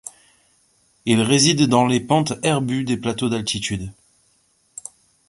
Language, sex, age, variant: French, male, 40-49, Français de métropole